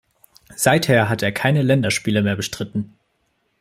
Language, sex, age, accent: German, male, 19-29, Deutschland Deutsch